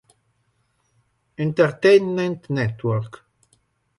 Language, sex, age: Italian, male, 50-59